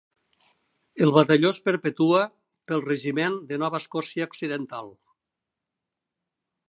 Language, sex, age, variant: Catalan, male, 60-69, Nord-Occidental